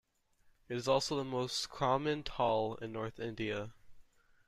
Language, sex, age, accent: English, male, under 19, United States English